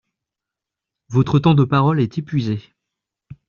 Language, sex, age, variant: French, male, 30-39, Français de métropole